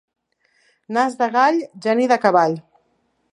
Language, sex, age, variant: Catalan, female, 40-49, Central